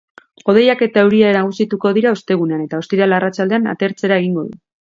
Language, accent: Basque, Mendebalekoa (Araba, Bizkaia, Gipuzkoako mendebaleko herri batzuk)